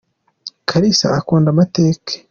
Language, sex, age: Kinyarwanda, male, 19-29